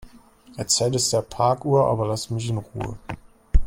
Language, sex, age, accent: German, male, 30-39, Deutschland Deutsch